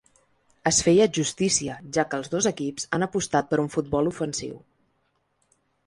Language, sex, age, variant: Catalan, female, 19-29, Central